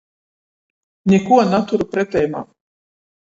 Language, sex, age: Latgalian, female, 40-49